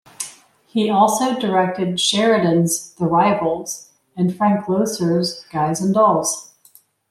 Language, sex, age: English, female, 50-59